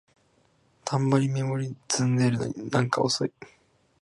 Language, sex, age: Japanese, male, 19-29